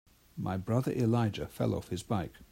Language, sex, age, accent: English, male, 50-59, England English